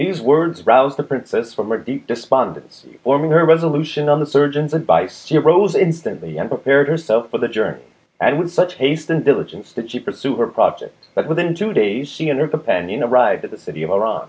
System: none